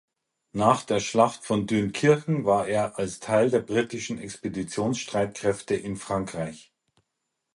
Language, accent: German, Österreichisches Deutsch